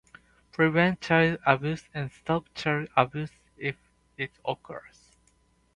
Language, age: English, 19-29